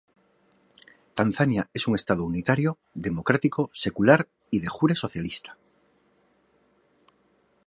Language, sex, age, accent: Spanish, male, 40-49, España: Norte peninsular (Asturias, Castilla y León, Cantabria, País Vasco, Navarra, Aragón, La Rioja, Guadalajara, Cuenca)